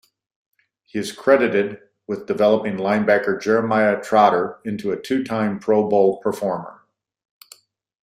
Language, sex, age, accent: English, male, 50-59, United States English